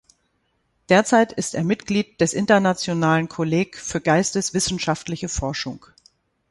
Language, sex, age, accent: German, female, 50-59, Deutschland Deutsch